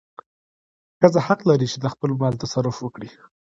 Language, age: Pashto, 19-29